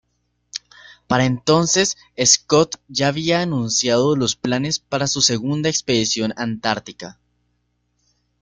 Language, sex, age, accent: Spanish, male, 19-29, Andino-Pacífico: Colombia, Perú, Ecuador, oeste de Bolivia y Venezuela andina